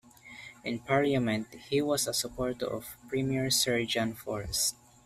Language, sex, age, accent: English, male, under 19, Filipino